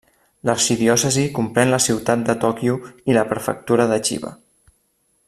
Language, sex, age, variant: Catalan, male, 30-39, Central